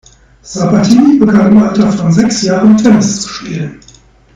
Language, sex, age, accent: German, male, 40-49, Deutschland Deutsch